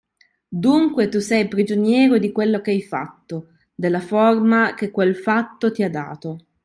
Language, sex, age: Italian, female, 30-39